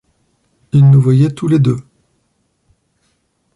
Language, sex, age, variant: French, male, 40-49, Français de métropole